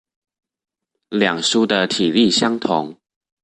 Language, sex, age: Chinese, male, under 19